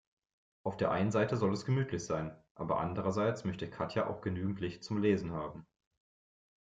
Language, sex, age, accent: German, male, 19-29, Deutschland Deutsch